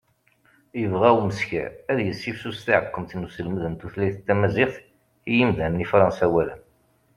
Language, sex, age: Kabyle, male, 40-49